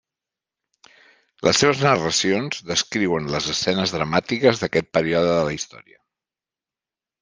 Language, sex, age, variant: Catalan, male, 50-59, Central